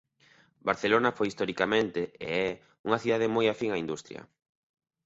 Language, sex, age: Galician, male, 30-39